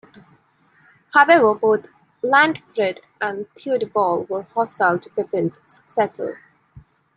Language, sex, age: English, female, 19-29